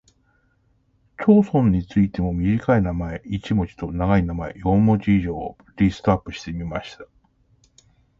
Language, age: Japanese, 40-49